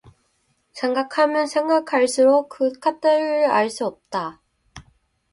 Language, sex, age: Korean, female, 19-29